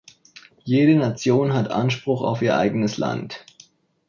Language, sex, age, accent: German, male, 19-29, Deutschland Deutsch